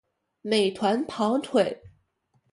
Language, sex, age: Chinese, female, 19-29